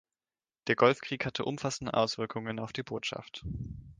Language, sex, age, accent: German, male, 19-29, Deutschland Deutsch